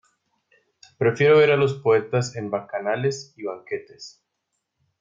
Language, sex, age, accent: Spanish, male, 30-39, Andino-Pacífico: Colombia, Perú, Ecuador, oeste de Bolivia y Venezuela andina